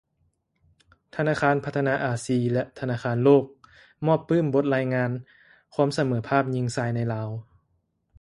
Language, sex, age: Lao, male, 19-29